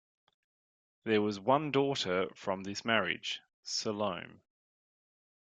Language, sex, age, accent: English, male, 30-39, Australian English